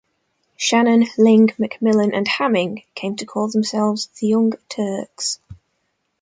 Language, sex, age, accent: English, female, 19-29, England English